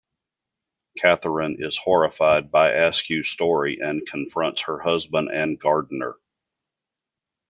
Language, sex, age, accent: English, male, 50-59, United States English